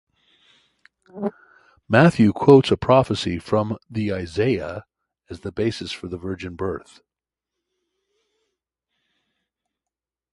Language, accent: English, United States English